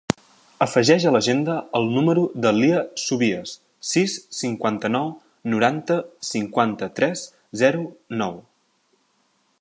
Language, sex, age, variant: Catalan, male, 19-29, Central